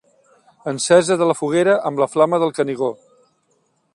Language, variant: Catalan, Central